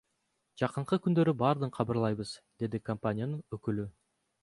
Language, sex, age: Kyrgyz, male, 19-29